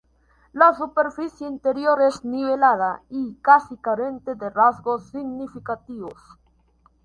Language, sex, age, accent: Spanish, male, under 19, Andino-Pacífico: Colombia, Perú, Ecuador, oeste de Bolivia y Venezuela andina